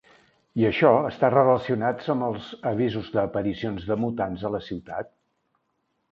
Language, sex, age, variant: Catalan, male, 60-69, Central